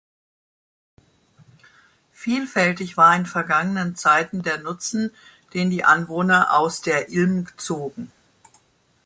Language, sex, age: German, male, 50-59